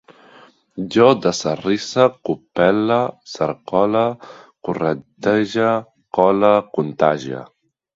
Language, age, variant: Catalan, 19-29, Central